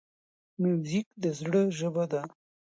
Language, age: Pashto, 19-29